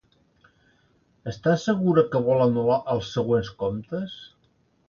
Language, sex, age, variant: Catalan, male, 50-59, Central